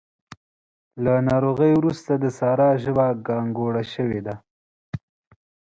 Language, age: Pashto, 19-29